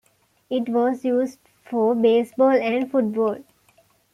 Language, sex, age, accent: English, female, 19-29, United States English